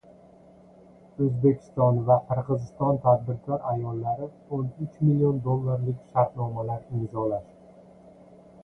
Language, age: Uzbek, 40-49